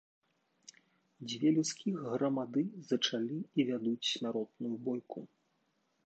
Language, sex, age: Belarusian, male, 40-49